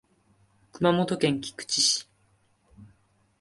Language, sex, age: Japanese, male, 19-29